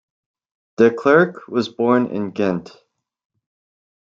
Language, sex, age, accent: English, male, 19-29, United States English